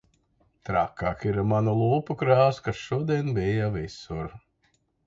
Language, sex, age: Latvian, male, 50-59